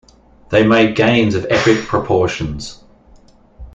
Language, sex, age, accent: English, male, 40-49, Australian English